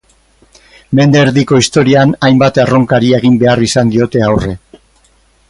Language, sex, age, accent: Basque, male, 60-69, Mendebalekoa (Araba, Bizkaia, Gipuzkoako mendebaleko herri batzuk)